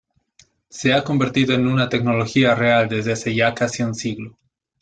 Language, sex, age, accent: Spanish, male, 19-29, Andino-Pacífico: Colombia, Perú, Ecuador, oeste de Bolivia y Venezuela andina